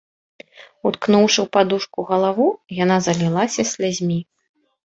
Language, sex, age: Belarusian, female, 30-39